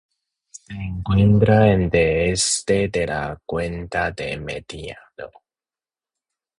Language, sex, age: Spanish, male, 19-29